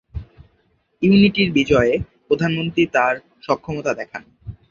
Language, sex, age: Bengali, male, under 19